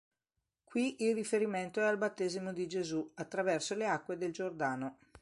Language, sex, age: Italian, female, 60-69